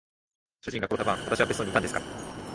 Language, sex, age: Japanese, male, 19-29